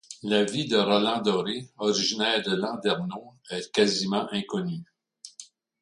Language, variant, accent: French, Français d'Amérique du Nord, Français du Canada